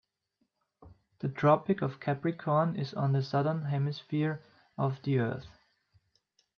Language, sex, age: English, male, 19-29